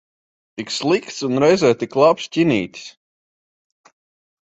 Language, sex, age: Latvian, female, 40-49